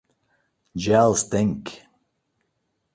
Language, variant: Catalan, Balear